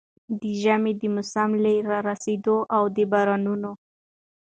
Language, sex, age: Pashto, female, 19-29